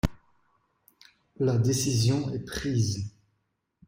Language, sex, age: French, male, 19-29